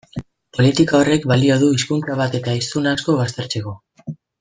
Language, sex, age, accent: Basque, female, 19-29, Mendebalekoa (Araba, Bizkaia, Gipuzkoako mendebaleko herri batzuk)